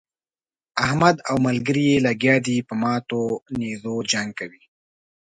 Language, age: Pashto, 19-29